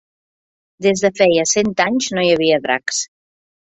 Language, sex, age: Catalan, female, 40-49